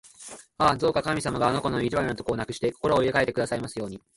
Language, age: Japanese, 19-29